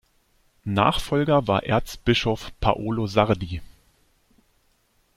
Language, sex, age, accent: German, male, 30-39, Deutschland Deutsch